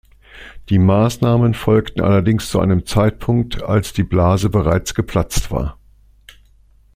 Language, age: German, 60-69